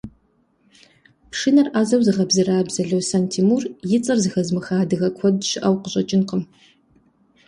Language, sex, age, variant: Kabardian, female, 30-39, Адыгэбзэ (Къэбэрдей, Кирил, псоми зэдай)